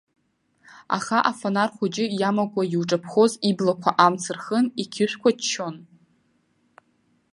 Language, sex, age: Abkhazian, female, 19-29